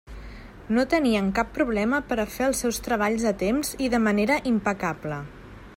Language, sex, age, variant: Catalan, female, 30-39, Central